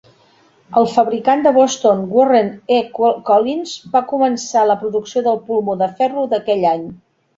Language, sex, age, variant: Catalan, female, 50-59, Central